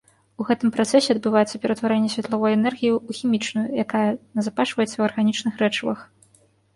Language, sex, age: Belarusian, female, 30-39